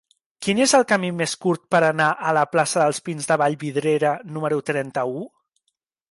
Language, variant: Catalan, Central